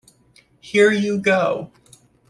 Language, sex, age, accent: English, female, 30-39, United States English